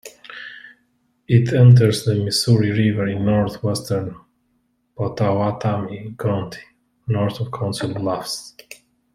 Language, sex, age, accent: English, male, 30-39, United States English